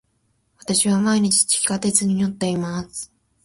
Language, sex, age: Japanese, female, 19-29